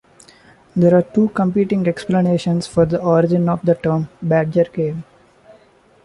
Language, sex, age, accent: English, male, 19-29, India and South Asia (India, Pakistan, Sri Lanka)